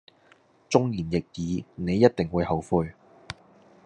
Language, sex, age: Cantonese, male, 19-29